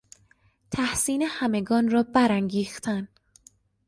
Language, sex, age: Persian, female, 19-29